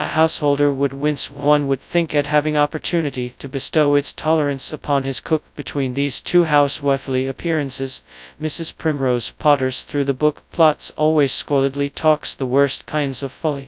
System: TTS, FastPitch